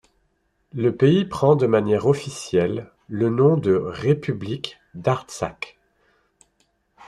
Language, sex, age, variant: French, male, 40-49, Français de métropole